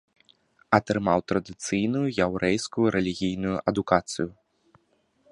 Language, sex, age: Belarusian, male, 19-29